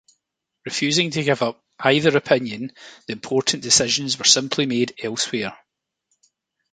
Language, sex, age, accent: English, male, 40-49, Scottish English